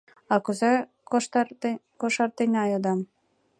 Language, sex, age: Mari, female, 19-29